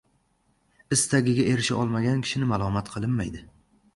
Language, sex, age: Uzbek, male, 19-29